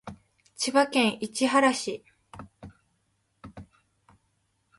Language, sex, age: Japanese, female, 19-29